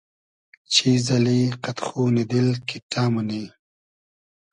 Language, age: Hazaragi, 30-39